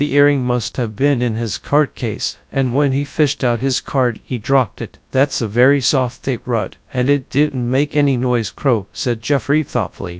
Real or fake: fake